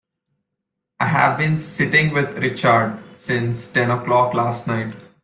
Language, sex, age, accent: English, male, 19-29, India and South Asia (India, Pakistan, Sri Lanka)